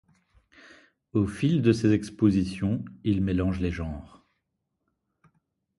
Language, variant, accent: French, Français d'Europe, Français de Belgique